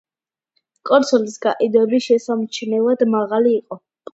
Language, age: Georgian, under 19